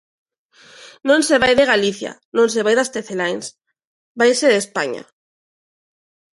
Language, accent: Galician, Neofalante